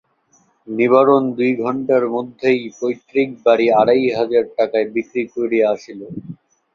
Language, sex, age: Bengali, male, 19-29